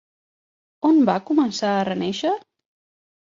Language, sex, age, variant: Catalan, female, 19-29, Central